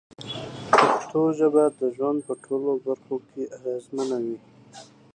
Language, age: Pashto, 19-29